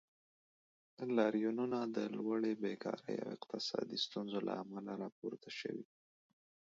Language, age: Pashto, 30-39